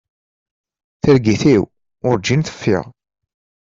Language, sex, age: Kabyle, male, 30-39